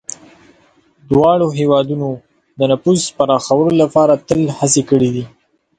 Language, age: Pashto, under 19